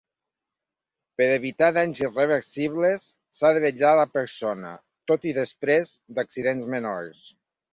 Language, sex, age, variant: Catalan, male, 40-49, Nord-Occidental